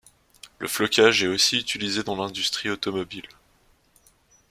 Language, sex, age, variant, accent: French, male, 19-29, Français d'Europe, Français de Suisse